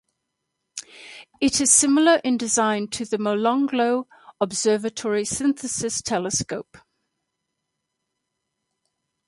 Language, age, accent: English, 70-79, England English